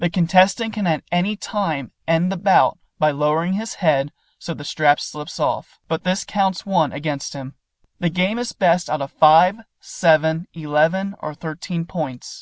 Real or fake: real